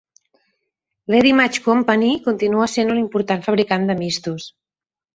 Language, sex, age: Catalan, female, 40-49